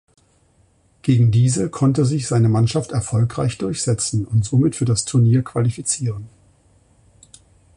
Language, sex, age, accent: German, male, 60-69, Deutschland Deutsch